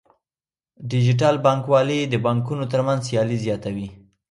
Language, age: Pashto, 19-29